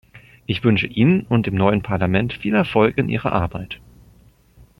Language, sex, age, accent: German, male, 30-39, Deutschland Deutsch